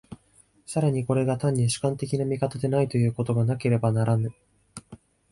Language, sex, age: Japanese, male, 19-29